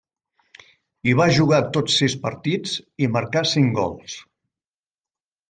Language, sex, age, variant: Catalan, male, 70-79, Central